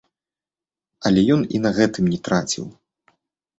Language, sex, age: Belarusian, male, 30-39